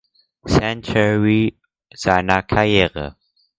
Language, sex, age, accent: German, male, under 19, Deutschland Deutsch